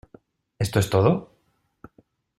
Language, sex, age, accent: Spanish, male, 19-29, España: Centro-Sur peninsular (Madrid, Toledo, Castilla-La Mancha)